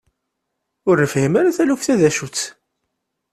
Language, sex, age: Kabyle, male, 30-39